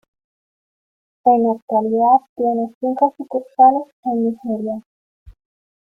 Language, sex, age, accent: Spanish, female, 30-39, Andino-Pacífico: Colombia, Perú, Ecuador, oeste de Bolivia y Venezuela andina